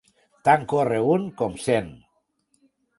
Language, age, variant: Catalan, 60-69, Tortosí